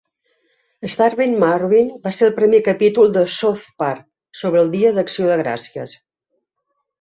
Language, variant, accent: Catalan, Central, central